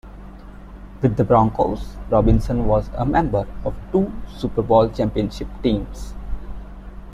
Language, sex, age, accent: English, male, 19-29, India and South Asia (India, Pakistan, Sri Lanka)